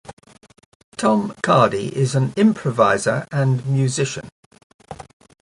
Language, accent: English, England English